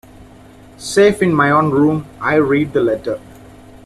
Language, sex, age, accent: English, male, 19-29, India and South Asia (India, Pakistan, Sri Lanka)